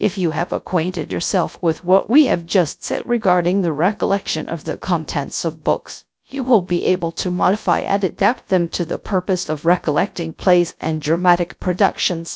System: TTS, GradTTS